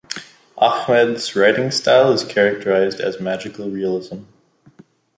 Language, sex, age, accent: English, male, 30-39, Canadian English